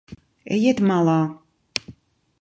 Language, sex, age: Latvian, female, 40-49